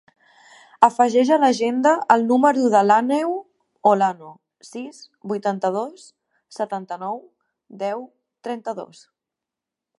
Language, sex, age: Catalan, female, 19-29